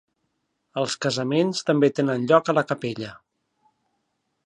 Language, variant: Catalan, Central